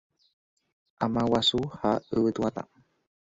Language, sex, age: Guarani, male, 19-29